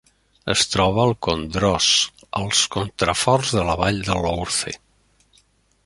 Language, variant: Catalan, Central